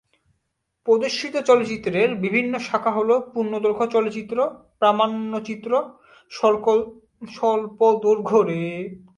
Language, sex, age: Bengali, male, 19-29